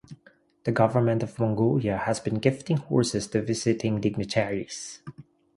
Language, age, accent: English, 30-39, Filipino